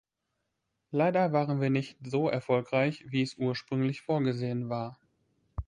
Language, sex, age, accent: German, male, 19-29, Deutschland Deutsch